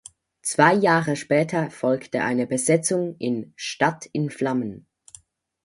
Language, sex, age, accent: German, male, under 19, Schweizerdeutsch